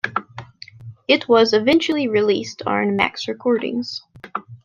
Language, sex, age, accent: English, female, 19-29, United States English